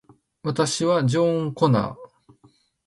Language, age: Japanese, 50-59